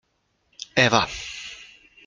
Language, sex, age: Polish, male, 19-29